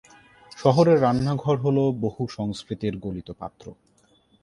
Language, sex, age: Bengali, male, 19-29